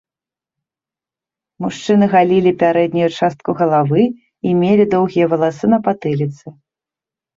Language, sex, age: Belarusian, female, 30-39